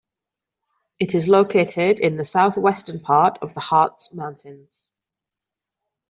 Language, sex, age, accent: English, female, 19-29, England English